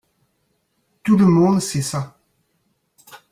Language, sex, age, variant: French, male, 40-49, Français de métropole